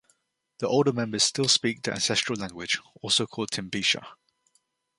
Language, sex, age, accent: English, male, 19-29, England English